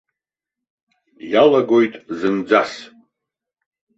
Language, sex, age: Abkhazian, male, 30-39